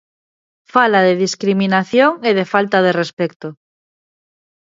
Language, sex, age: Galician, female, 30-39